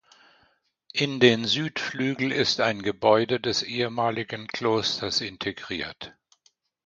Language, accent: German, Deutschland Deutsch